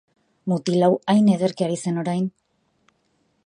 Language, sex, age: Basque, female, 50-59